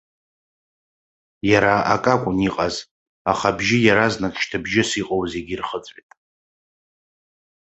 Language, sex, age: Abkhazian, male, 30-39